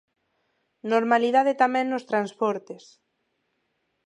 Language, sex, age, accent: Galician, female, 30-39, Neofalante